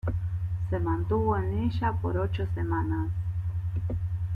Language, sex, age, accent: Spanish, female, 40-49, Rioplatense: Argentina, Uruguay, este de Bolivia, Paraguay